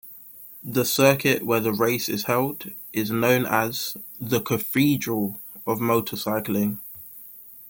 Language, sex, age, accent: English, male, 30-39, England English